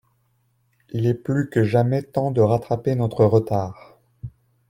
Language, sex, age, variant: French, male, 30-39, Français de métropole